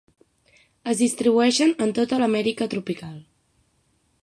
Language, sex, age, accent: Catalan, female, 19-29, central; septentrional